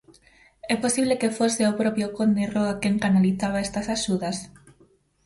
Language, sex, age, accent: Galician, female, 19-29, Normativo (estándar)